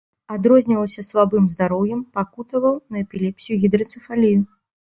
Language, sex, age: Belarusian, female, 30-39